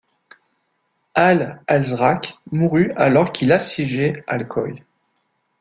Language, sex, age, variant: French, male, 40-49, Français de métropole